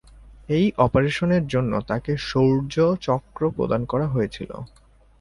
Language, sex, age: Bengali, male, 19-29